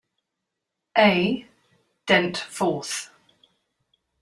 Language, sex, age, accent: English, female, 40-49, England English